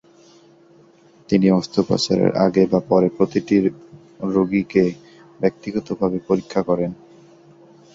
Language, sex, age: Bengali, male, 19-29